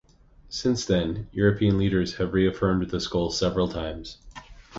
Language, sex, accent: English, male, United States English